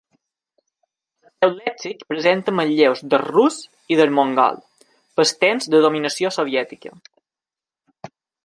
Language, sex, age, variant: Catalan, male, 19-29, Balear